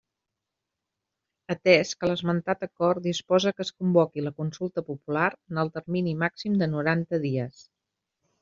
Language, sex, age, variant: Catalan, female, 50-59, Central